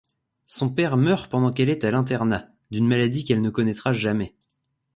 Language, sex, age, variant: French, male, 19-29, Français de métropole